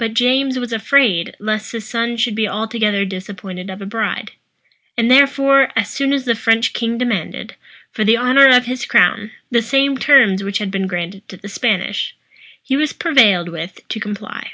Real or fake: real